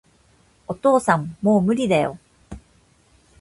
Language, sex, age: Japanese, female, 30-39